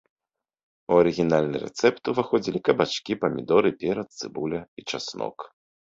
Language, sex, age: Belarusian, male, 30-39